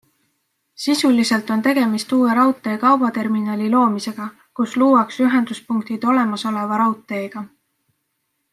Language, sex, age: Estonian, female, 19-29